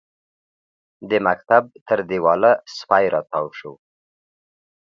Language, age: Pashto, 30-39